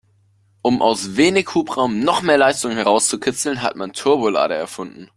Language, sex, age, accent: German, male, 19-29, Deutschland Deutsch